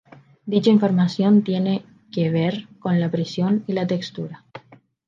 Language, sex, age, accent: Spanish, female, 19-29, España: Islas Canarias